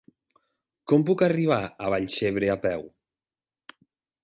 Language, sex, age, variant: Catalan, male, 30-39, Nord-Occidental